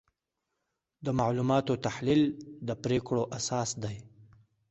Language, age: Pashto, under 19